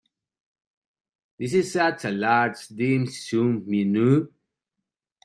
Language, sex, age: English, male, 40-49